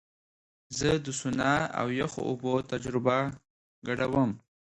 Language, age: Pashto, 19-29